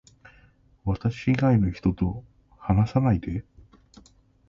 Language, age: Japanese, 40-49